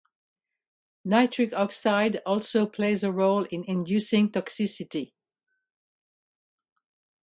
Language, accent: English, United States English